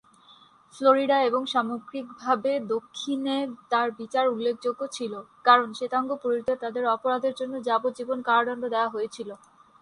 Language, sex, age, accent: Bengali, female, 19-29, Native